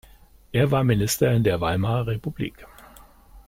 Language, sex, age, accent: German, male, 60-69, Deutschland Deutsch